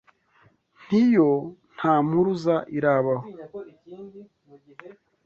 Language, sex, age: Kinyarwanda, male, 19-29